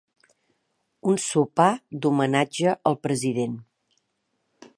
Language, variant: Catalan, Central